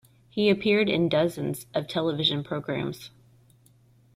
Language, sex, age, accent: English, female, 30-39, United States English